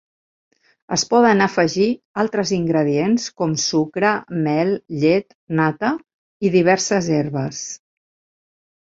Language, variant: Catalan, Central